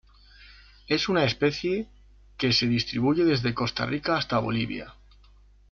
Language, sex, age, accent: Spanish, male, 40-49, España: Centro-Sur peninsular (Madrid, Toledo, Castilla-La Mancha)